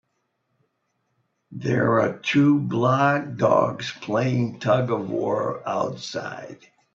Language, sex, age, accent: English, male, 60-69, United States English